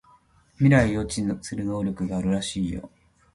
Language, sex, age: Japanese, male, 30-39